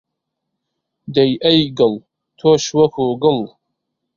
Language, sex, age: Central Kurdish, male, 19-29